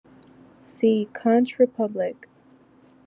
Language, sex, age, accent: English, female, 19-29, United States English